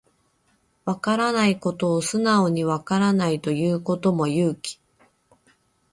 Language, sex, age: Japanese, female, 40-49